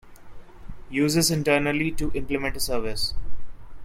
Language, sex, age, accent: English, male, 19-29, India and South Asia (India, Pakistan, Sri Lanka)